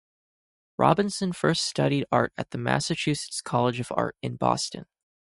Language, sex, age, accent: English, male, 19-29, United States English